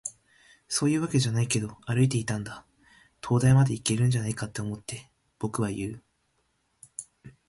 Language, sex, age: Japanese, male, 19-29